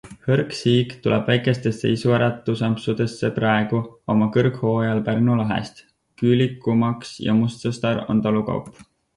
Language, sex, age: Estonian, male, 19-29